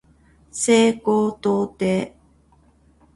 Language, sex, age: Japanese, female, 50-59